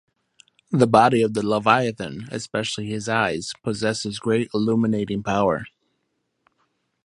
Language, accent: English, United States English